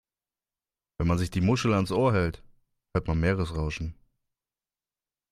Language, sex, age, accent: German, male, 19-29, Deutschland Deutsch